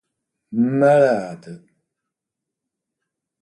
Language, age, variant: French, 70-79, Français de métropole